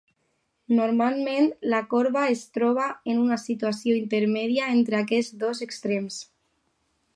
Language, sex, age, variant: Catalan, female, under 19, Alacantí